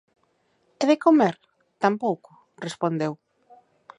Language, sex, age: Galician, female, 30-39